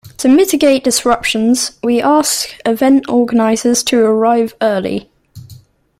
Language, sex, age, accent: English, male, under 19, England English